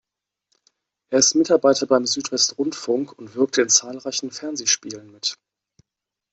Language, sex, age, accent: German, male, 40-49, Deutschland Deutsch